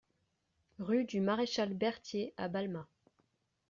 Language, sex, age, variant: French, female, 19-29, Français de métropole